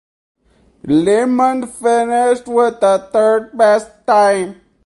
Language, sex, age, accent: English, male, 19-29, United States English